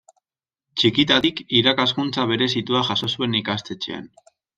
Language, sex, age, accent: Basque, male, 19-29, Mendebalekoa (Araba, Bizkaia, Gipuzkoako mendebaleko herri batzuk)